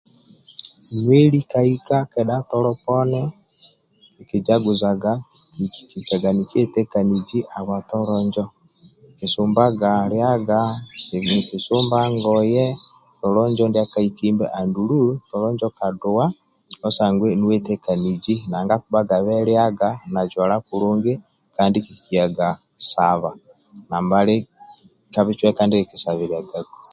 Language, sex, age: Amba (Uganda), male, 50-59